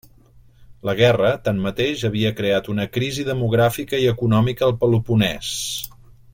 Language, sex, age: Catalan, male, 50-59